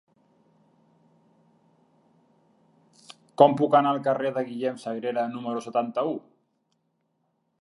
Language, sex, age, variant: Catalan, male, 50-59, Central